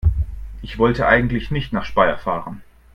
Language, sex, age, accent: German, male, 19-29, Deutschland Deutsch